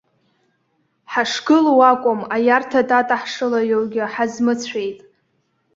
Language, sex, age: Abkhazian, female, under 19